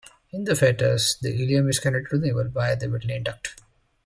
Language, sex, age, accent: English, male, 30-39, England English